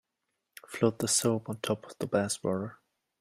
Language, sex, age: English, male, 19-29